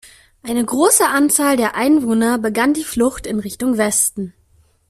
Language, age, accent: German, 30-39, Deutschland Deutsch